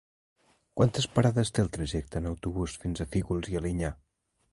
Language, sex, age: Catalan, male, 19-29